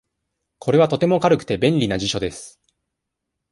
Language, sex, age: Japanese, male, 19-29